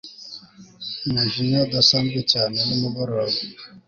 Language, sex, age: Kinyarwanda, male, 19-29